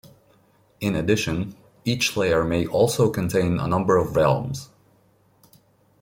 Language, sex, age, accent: English, male, 19-29, United States English